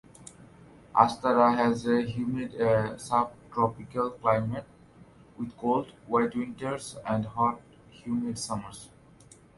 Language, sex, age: English, male, 19-29